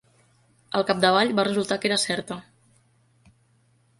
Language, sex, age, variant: Catalan, female, 19-29, Nord-Occidental